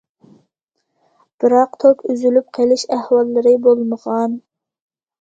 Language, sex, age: Uyghur, female, 19-29